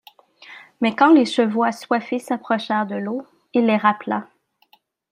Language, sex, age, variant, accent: French, female, 19-29, Français d'Amérique du Nord, Français du Canada